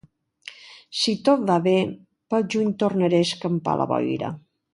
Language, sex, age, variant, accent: Catalan, female, 60-69, Balear, balear; central